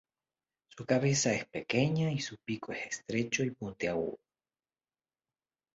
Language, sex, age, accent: Spanish, male, 40-49, Rioplatense: Argentina, Uruguay, este de Bolivia, Paraguay